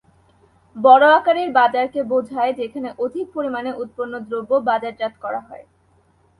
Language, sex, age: Bengali, female, under 19